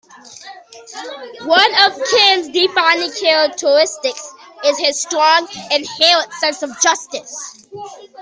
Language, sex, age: English, male, under 19